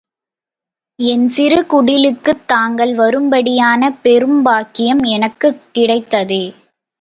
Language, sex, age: Tamil, female, under 19